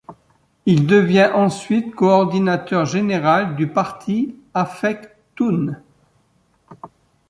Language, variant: French, Français de métropole